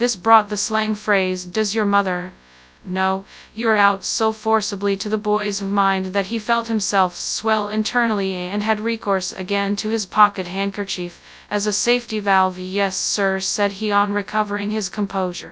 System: TTS, FastPitch